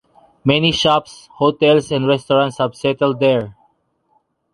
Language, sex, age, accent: English, male, 19-29, Filipino